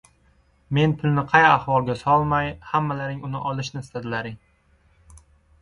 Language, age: Uzbek, 19-29